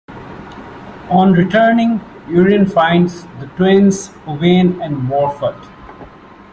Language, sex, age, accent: English, male, 30-39, India and South Asia (India, Pakistan, Sri Lanka)